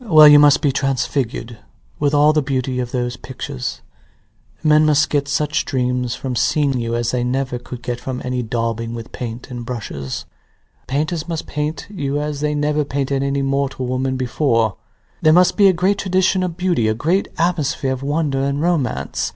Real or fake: real